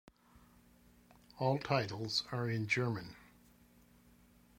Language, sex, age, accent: English, male, 60-69, United States English